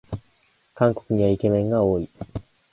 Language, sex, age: Japanese, male, 19-29